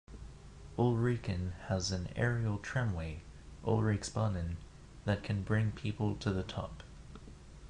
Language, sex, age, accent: English, male, under 19, United States English